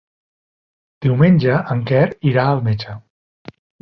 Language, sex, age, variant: Catalan, male, 30-39, Central